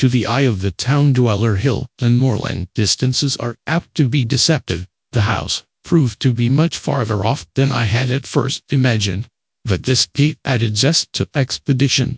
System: TTS, GradTTS